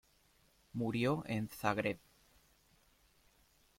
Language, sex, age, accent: Spanish, male, 19-29, España: Sur peninsular (Andalucia, Extremadura, Murcia)